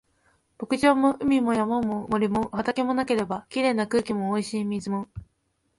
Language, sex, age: Japanese, female, 19-29